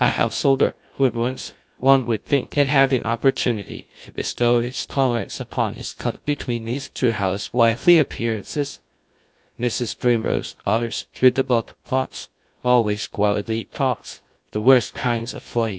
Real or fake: fake